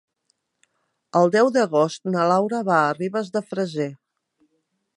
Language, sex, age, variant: Catalan, female, 60-69, Central